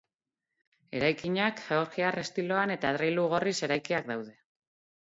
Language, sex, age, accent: Basque, female, 40-49, Mendebalekoa (Araba, Bizkaia, Gipuzkoako mendebaleko herri batzuk)